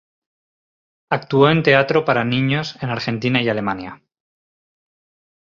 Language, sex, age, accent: Spanish, male, 30-39, España: Norte peninsular (Asturias, Castilla y León, Cantabria, País Vasco, Navarra, Aragón, La Rioja, Guadalajara, Cuenca)